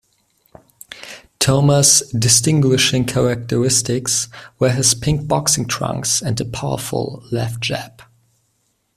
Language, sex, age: English, male, 19-29